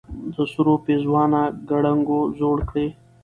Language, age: Pashto, 19-29